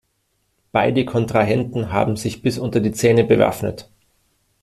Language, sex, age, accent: German, male, 40-49, Deutschland Deutsch